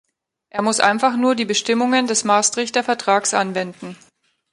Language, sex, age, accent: German, female, 40-49, Deutschland Deutsch